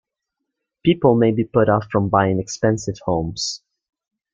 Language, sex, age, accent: English, male, under 19, United States English